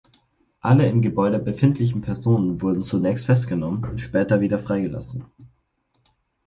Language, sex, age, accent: German, male, 19-29, Deutschland Deutsch